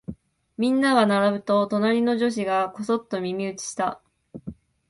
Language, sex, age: Japanese, female, 19-29